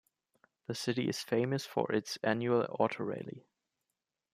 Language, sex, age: English, male, 19-29